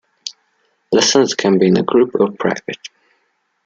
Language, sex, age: English, male, under 19